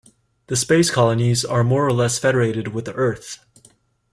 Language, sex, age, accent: English, male, 19-29, United States English